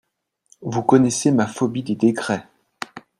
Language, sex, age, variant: French, male, 40-49, Français de métropole